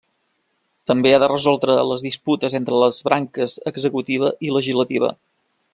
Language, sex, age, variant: Catalan, male, 30-39, Central